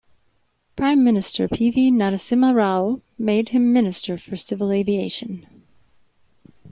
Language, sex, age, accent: English, female, 50-59, United States English